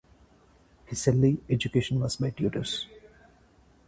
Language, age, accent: English, 19-29, India and South Asia (India, Pakistan, Sri Lanka)